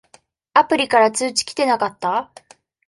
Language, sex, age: Japanese, female, 19-29